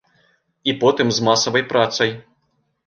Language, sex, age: Belarusian, male, 30-39